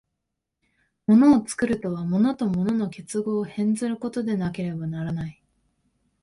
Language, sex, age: Japanese, female, 19-29